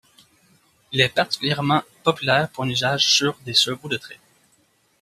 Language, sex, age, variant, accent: French, male, 30-39, Français d'Amérique du Nord, Français du Canada